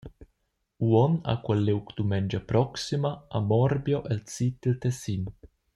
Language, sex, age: Romansh, male, 19-29